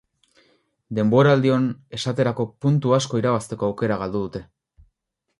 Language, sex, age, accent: Basque, male, 19-29, Mendebalekoa (Araba, Bizkaia, Gipuzkoako mendebaleko herri batzuk)